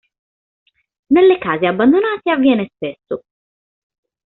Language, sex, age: Italian, female, 19-29